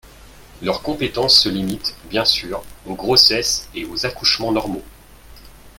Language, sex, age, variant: French, male, 30-39, Français de métropole